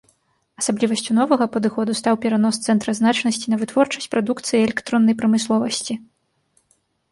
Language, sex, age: Belarusian, female, 30-39